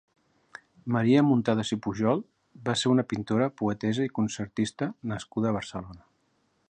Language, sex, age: Catalan, male, 50-59